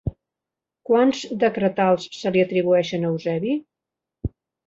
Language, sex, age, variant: Catalan, female, 60-69, Central